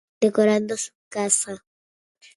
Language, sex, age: Spanish, female, 40-49